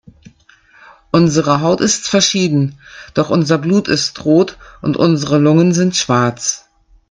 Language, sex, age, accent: German, female, 50-59, Deutschland Deutsch